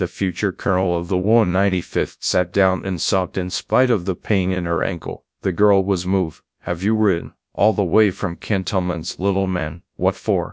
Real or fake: fake